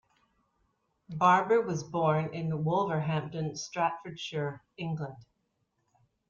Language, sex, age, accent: English, female, 50-59, Canadian English